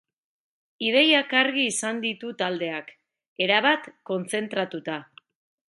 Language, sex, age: Basque, female, 40-49